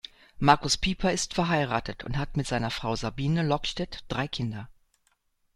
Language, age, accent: German, 60-69, Deutschland Deutsch